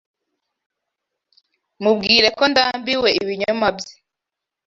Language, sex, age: Kinyarwanda, female, 19-29